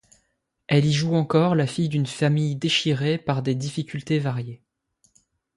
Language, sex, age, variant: French, male, 19-29, Français de métropole